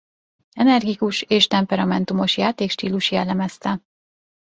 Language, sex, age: Hungarian, female, 19-29